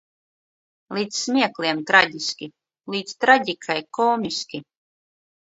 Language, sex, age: Latvian, female, 40-49